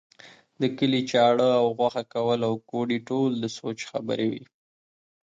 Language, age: Pashto, 19-29